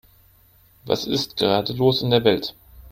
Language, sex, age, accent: German, male, under 19, Deutschland Deutsch